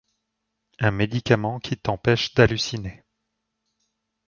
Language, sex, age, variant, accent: French, male, 30-39, Français d'Europe, Français de Suisse